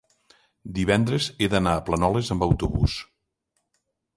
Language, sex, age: Catalan, male, 60-69